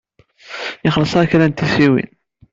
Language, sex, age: Kabyle, male, 19-29